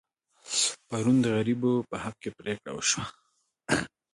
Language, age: Pashto, 19-29